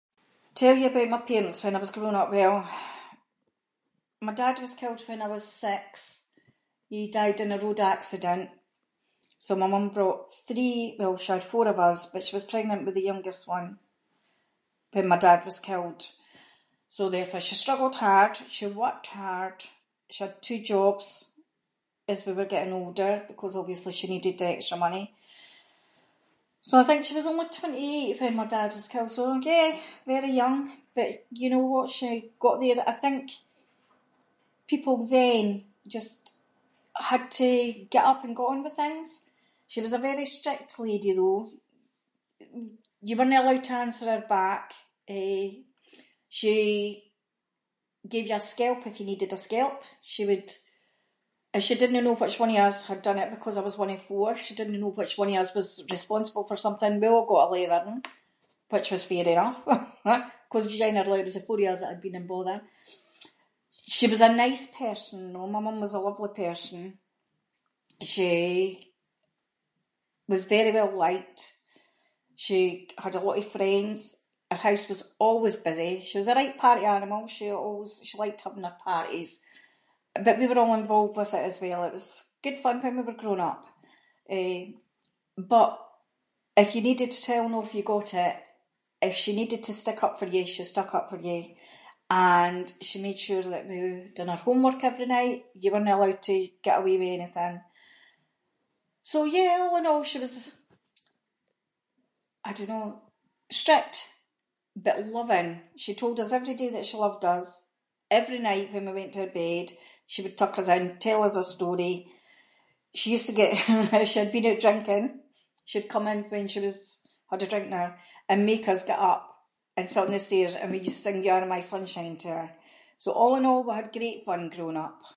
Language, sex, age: Scots, female, 50-59